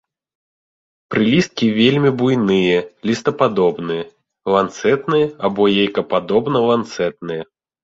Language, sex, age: Belarusian, male, 30-39